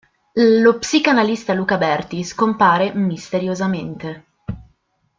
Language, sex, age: Italian, female, under 19